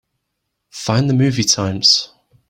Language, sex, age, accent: English, male, 19-29, England English